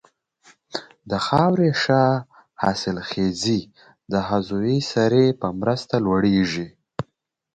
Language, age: Pashto, 19-29